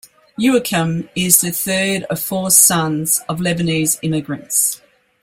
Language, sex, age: English, female, 60-69